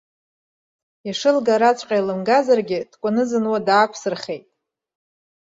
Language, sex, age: Abkhazian, female, 40-49